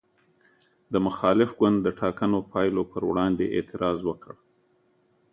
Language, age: Pashto, 50-59